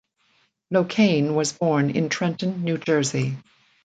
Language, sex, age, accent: English, female, 60-69, Canadian English